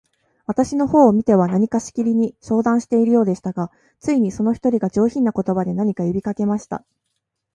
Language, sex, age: Japanese, male, 19-29